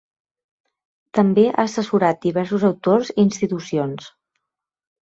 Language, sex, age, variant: Catalan, female, 30-39, Central